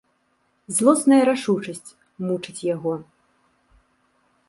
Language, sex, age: Belarusian, female, 30-39